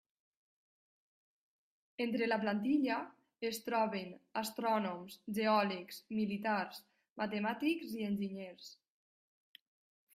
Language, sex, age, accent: Catalan, female, 19-29, valencià